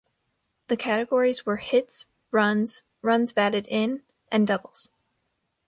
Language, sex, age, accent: English, female, under 19, United States English